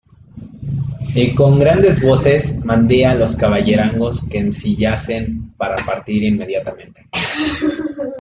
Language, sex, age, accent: Spanish, male, 19-29, México